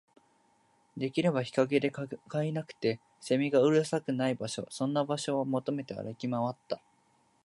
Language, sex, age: Japanese, male, 19-29